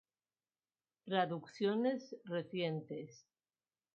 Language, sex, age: Spanish, female, 50-59